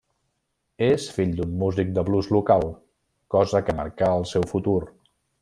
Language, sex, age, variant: Catalan, male, 50-59, Central